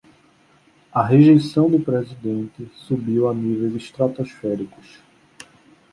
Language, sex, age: Portuguese, male, 30-39